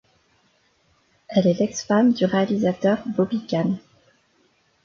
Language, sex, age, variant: French, female, 30-39, Français de métropole